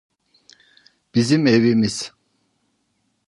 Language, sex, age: Turkish, male, 50-59